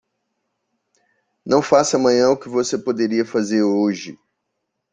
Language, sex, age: Portuguese, male, 40-49